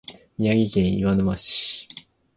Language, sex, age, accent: Japanese, male, 19-29, 標準語